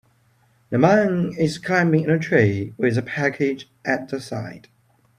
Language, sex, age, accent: English, male, 19-29, England English